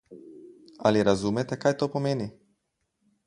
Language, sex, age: Slovenian, male, 40-49